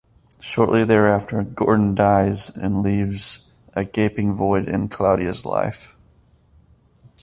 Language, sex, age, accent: English, male, 30-39, United States English